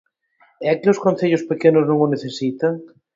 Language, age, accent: Galician, 19-29, Oriental (común en zona oriental)